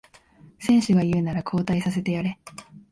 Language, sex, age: Japanese, female, 19-29